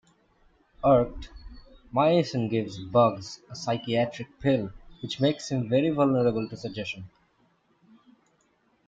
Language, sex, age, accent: English, male, 19-29, India and South Asia (India, Pakistan, Sri Lanka)